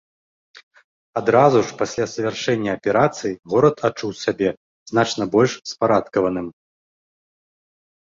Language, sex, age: Belarusian, male, 30-39